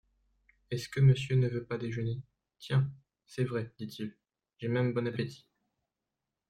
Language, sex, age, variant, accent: French, male, 19-29, Français des départements et régions d'outre-mer, Français de La Réunion